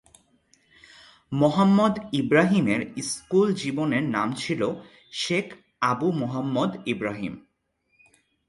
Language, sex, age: Bengali, male, 19-29